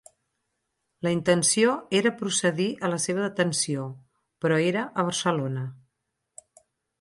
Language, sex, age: Catalan, female, 50-59